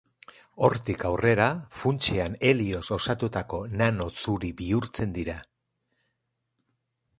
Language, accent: Basque, Erdialdekoa edo Nafarra (Gipuzkoa, Nafarroa)